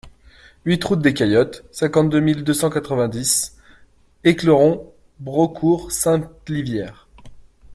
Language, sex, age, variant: French, male, 30-39, Français de métropole